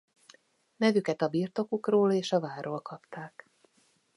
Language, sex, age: Hungarian, female, 40-49